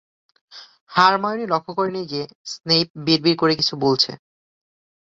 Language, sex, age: Bengali, male, 19-29